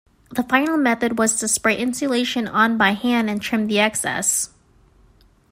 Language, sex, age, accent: English, female, 19-29, United States English